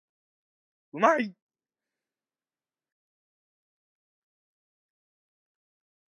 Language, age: English, 19-29